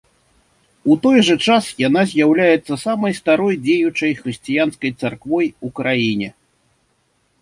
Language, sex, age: Belarusian, male, 50-59